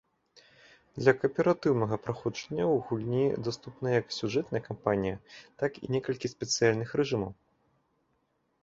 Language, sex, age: Belarusian, male, 30-39